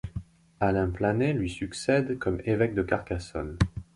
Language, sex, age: French, male, 40-49